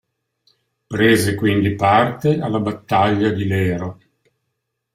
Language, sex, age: Italian, male, 60-69